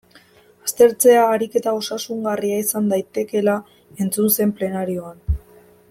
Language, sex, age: Basque, female, 19-29